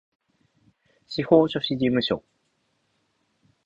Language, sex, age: Japanese, male, 19-29